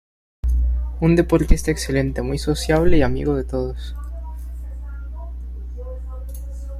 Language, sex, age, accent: Spanish, male, 19-29, Andino-Pacífico: Colombia, Perú, Ecuador, oeste de Bolivia y Venezuela andina